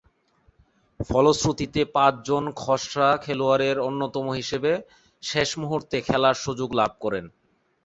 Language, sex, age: Bengali, male, 19-29